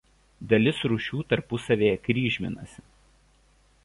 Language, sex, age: Lithuanian, male, 30-39